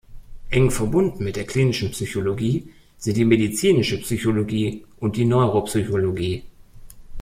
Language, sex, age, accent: German, male, 30-39, Deutschland Deutsch